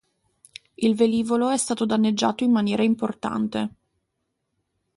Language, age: Italian, 19-29